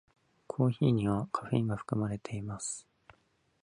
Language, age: Japanese, 19-29